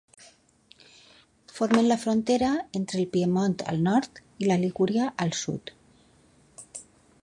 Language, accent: Catalan, valencià; valencià meridional